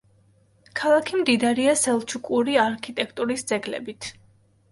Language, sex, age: Georgian, female, 19-29